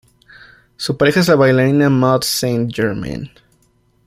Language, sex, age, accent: Spanish, male, 19-29, México